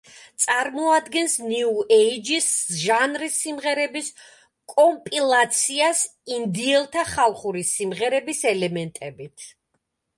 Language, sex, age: Georgian, female, 50-59